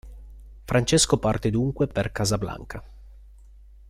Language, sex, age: Italian, male, 30-39